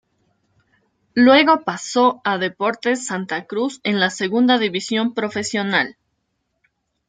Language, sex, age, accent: Spanish, female, 30-39, América central